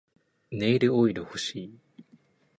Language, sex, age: Japanese, male, 19-29